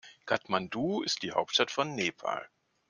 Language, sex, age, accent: German, male, 60-69, Deutschland Deutsch